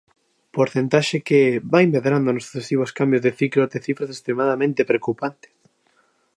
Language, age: Galician, under 19